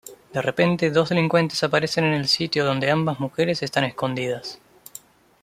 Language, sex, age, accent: Spanish, male, 19-29, Rioplatense: Argentina, Uruguay, este de Bolivia, Paraguay